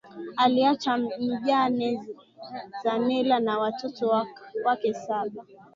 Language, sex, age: Swahili, female, 19-29